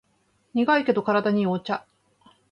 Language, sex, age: Japanese, female, 50-59